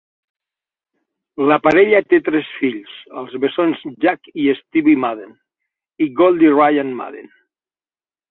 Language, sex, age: Catalan, male, 50-59